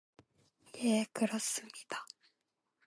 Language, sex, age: Korean, female, 19-29